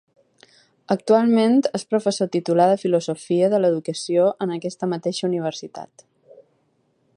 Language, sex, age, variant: Catalan, female, 30-39, Balear